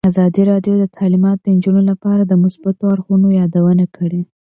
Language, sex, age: Pashto, female, 19-29